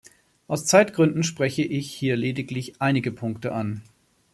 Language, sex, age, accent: German, male, 40-49, Deutschland Deutsch